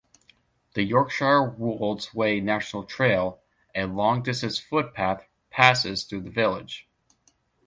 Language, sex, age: English, male, 19-29